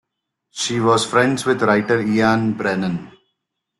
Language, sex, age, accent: English, male, 30-39, England English